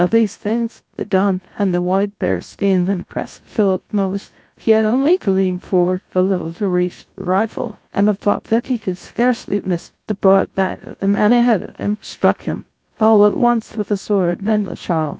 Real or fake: fake